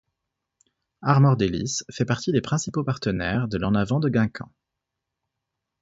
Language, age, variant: French, 30-39, Français de métropole